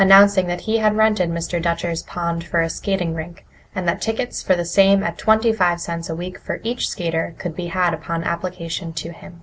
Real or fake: real